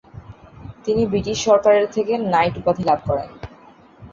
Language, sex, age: Bengali, female, 19-29